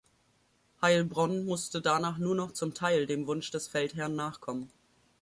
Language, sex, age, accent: German, female, 19-29, Deutschland Deutsch